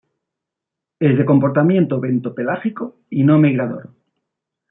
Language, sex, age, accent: Spanish, male, 40-49, España: Norte peninsular (Asturias, Castilla y León, Cantabria, País Vasco, Navarra, Aragón, La Rioja, Guadalajara, Cuenca)